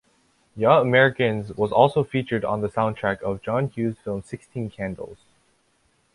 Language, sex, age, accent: English, male, under 19, United States English